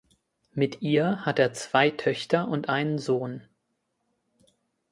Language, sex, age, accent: German, male, 19-29, Deutschland Deutsch